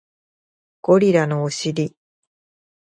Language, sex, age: Japanese, female, 30-39